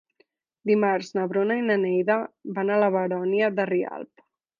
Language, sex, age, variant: Catalan, female, 19-29, Central